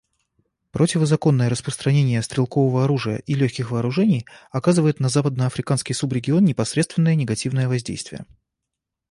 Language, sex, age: Russian, male, 30-39